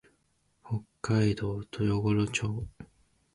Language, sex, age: Japanese, male, 19-29